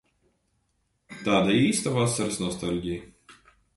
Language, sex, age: Latvian, male, 30-39